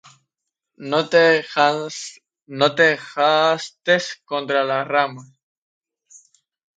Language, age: Spanish, 19-29